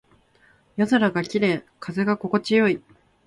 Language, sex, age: Japanese, female, 19-29